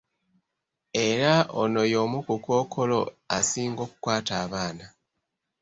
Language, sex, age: Ganda, male, 90+